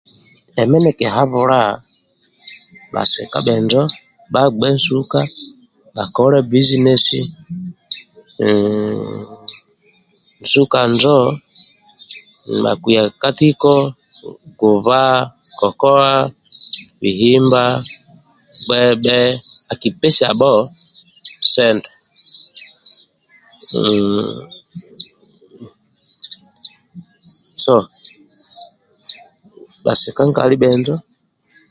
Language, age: Amba (Uganda), 30-39